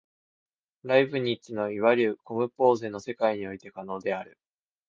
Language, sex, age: Japanese, male, under 19